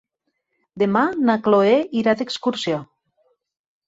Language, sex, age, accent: Catalan, female, 40-49, Ebrenc